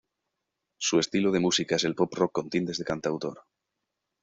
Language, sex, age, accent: Spanish, male, 30-39, España: Norte peninsular (Asturias, Castilla y León, Cantabria, País Vasco, Navarra, Aragón, La Rioja, Guadalajara, Cuenca)